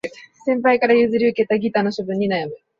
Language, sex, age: Japanese, female, 19-29